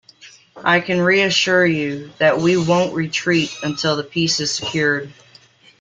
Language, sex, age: English, female, 30-39